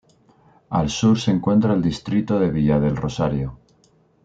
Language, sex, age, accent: Spanish, male, 30-39, España: Norte peninsular (Asturias, Castilla y León, Cantabria, País Vasco, Navarra, Aragón, La Rioja, Guadalajara, Cuenca)